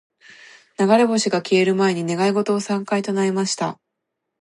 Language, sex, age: Japanese, female, 19-29